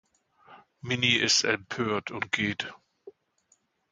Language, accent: German, Deutschland Deutsch